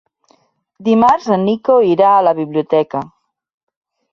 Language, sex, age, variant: Catalan, female, 50-59, Central